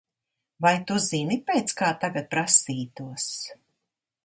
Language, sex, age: Latvian, female, 60-69